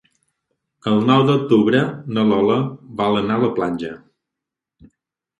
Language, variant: Catalan, Balear